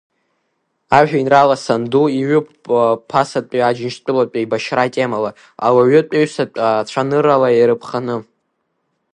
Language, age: Abkhazian, under 19